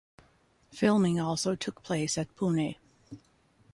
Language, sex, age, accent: English, female, 70-79, United States English